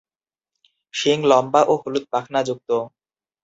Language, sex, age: Bengali, male, 19-29